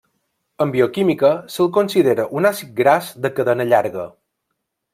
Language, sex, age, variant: Catalan, male, 30-39, Balear